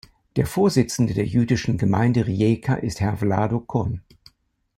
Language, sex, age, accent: German, male, 70-79, Deutschland Deutsch